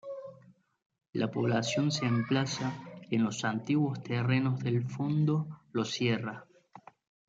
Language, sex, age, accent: Spanish, male, 19-29, Caribe: Cuba, Venezuela, Puerto Rico, República Dominicana, Panamá, Colombia caribeña, México caribeño, Costa del golfo de México